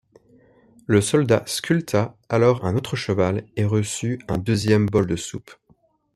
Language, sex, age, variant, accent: French, male, 19-29, Français d'Europe, Français de Belgique